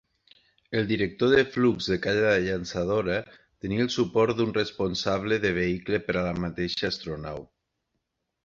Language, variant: Catalan, Septentrional